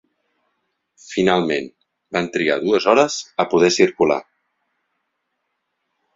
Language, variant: Catalan, Central